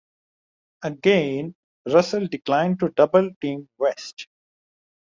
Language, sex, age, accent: English, male, 19-29, India and South Asia (India, Pakistan, Sri Lanka)